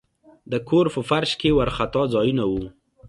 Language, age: Pashto, 19-29